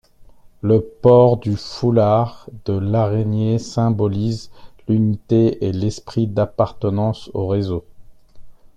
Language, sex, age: French, male, 40-49